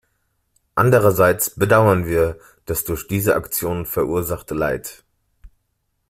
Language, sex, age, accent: German, male, 19-29, Deutschland Deutsch